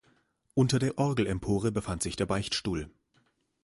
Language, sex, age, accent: German, male, 19-29, Deutschland Deutsch